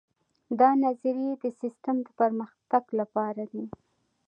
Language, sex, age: Pashto, female, 19-29